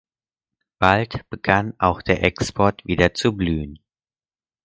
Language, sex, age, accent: German, male, under 19, Deutschland Deutsch